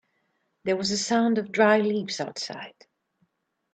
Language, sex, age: English, female, 40-49